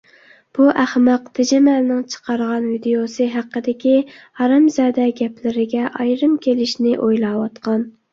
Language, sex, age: Uyghur, female, 19-29